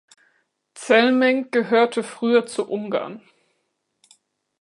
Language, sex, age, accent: German, female, 19-29, Deutschland Deutsch